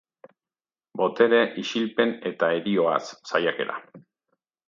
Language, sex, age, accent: Basque, male, 50-59, Erdialdekoa edo Nafarra (Gipuzkoa, Nafarroa)